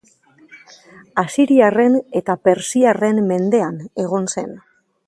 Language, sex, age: Basque, female, 50-59